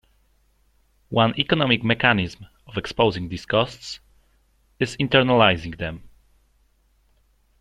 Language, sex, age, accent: English, male, 19-29, United States English